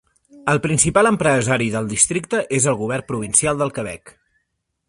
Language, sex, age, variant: Catalan, male, 30-39, Central